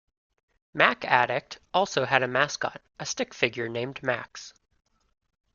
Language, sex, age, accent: English, male, 19-29, United States English